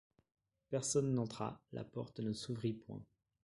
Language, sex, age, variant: French, male, 30-39, Français de métropole